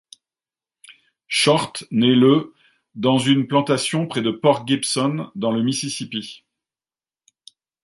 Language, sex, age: French, male, 50-59